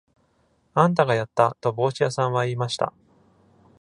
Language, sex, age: Japanese, male, 30-39